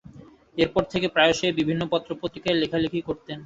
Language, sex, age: Bengali, male, 19-29